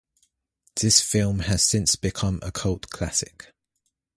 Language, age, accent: English, 19-29, England English